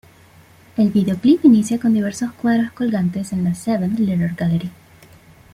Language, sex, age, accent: Spanish, female, 19-29, Caribe: Cuba, Venezuela, Puerto Rico, República Dominicana, Panamá, Colombia caribeña, México caribeño, Costa del golfo de México